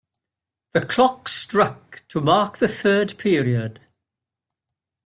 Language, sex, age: English, male, 80-89